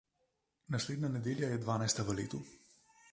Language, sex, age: Slovenian, male, 30-39